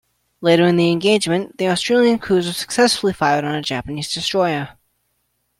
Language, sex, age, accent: English, male, 19-29, United States English